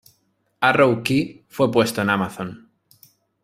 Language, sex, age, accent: Spanish, male, 19-29, España: Islas Canarias